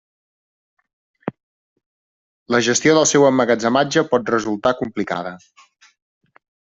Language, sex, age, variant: Catalan, male, 30-39, Central